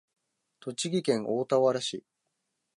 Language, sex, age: Japanese, male, 19-29